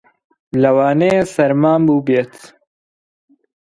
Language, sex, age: Central Kurdish, male, 19-29